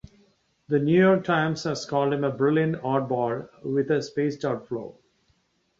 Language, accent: English, Canadian English